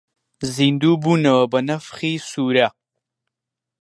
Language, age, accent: Central Kurdish, under 19, سۆرانی